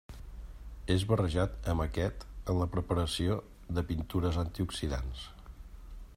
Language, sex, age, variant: Catalan, male, 50-59, Central